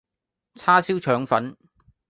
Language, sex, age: Cantonese, male, 19-29